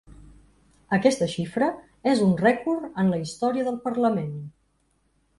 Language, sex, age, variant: Catalan, female, 40-49, Central